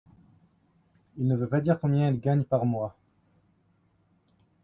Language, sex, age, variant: French, male, 19-29, Français de métropole